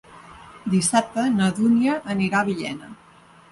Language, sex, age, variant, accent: Catalan, female, 50-59, Nord-Occidental, Empordanès